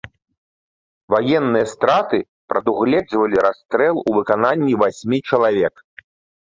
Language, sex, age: Belarusian, male, 30-39